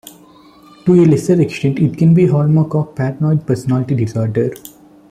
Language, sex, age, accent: English, male, 19-29, India and South Asia (India, Pakistan, Sri Lanka)